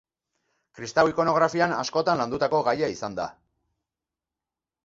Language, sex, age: Basque, male, 40-49